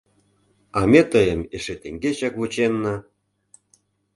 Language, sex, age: Mari, male, 50-59